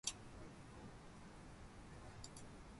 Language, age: Japanese, 30-39